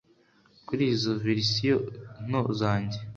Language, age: Kinyarwanda, under 19